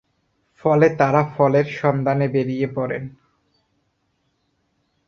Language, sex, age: Bengali, male, 19-29